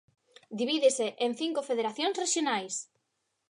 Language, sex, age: Galician, female, 30-39